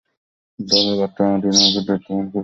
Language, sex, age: Bengali, male, under 19